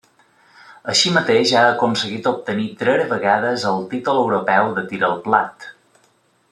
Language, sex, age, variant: Catalan, male, 30-39, Balear